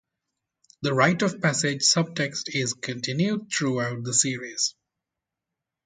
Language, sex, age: English, male, 30-39